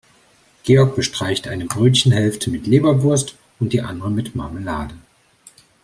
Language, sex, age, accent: German, male, 40-49, Deutschland Deutsch